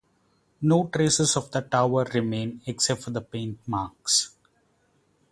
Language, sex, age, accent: English, male, 30-39, India and South Asia (India, Pakistan, Sri Lanka)